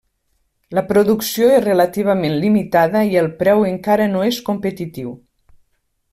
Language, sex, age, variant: Catalan, female, 50-59, Nord-Occidental